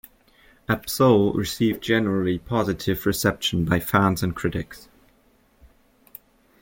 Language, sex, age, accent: English, male, 19-29, United States English